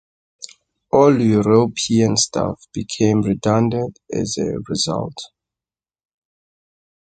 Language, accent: English, Southern African (South Africa, Zimbabwe, Namibia)